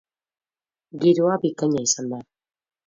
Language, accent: Basque, Mendebalekoa (Araba, Bizkaia, Gipuzkoako mendebaleko herri batzuk)